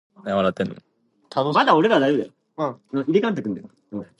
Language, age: English, 19-29